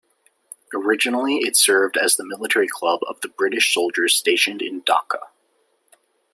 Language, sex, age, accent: English, male, 19-29, United States English